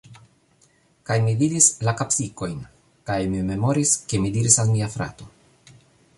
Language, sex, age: Esperanto, male, 40-49